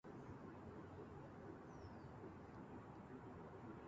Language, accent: Spanish, Andino-Pacífico: Colombia, Perú, Ecuador, oeste de Bolivia y Venezuela andina